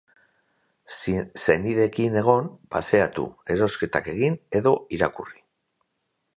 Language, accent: Basque, Mendebalekoa (Araba, Bizkaia, Gipuzkoako mendebaleko herri batzuk)